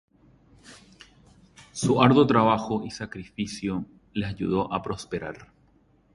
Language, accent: Spanish, Rioplatense: Argentina, Uruguay, este de Bolivia, Paraguay